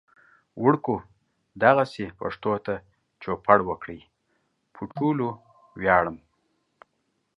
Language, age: Pashto, 50-59